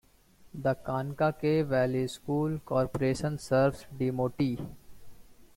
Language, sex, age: English, male, 19-29